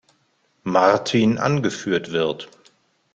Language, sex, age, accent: German, male, 50-59, Deutschland Deutsch